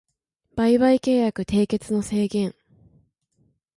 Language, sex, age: Japanese, female, 19-29